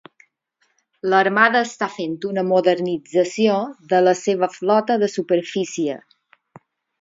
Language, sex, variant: Catalan, female, Balear